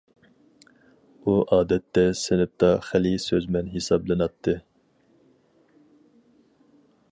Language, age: Uyghur, 19-29